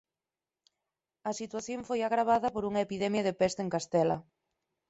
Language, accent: Galician, Normativo (estándar)